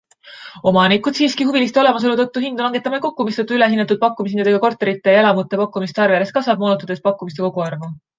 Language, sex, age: Estonian, female, 19-29